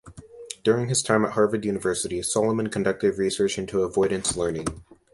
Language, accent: English, United States English